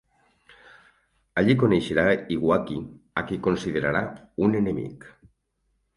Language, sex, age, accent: Catalan, male, 50-59, Tortosí